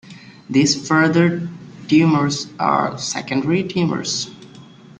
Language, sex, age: English, male, 19-29